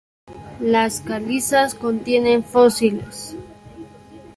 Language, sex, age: Spanish, female, under 19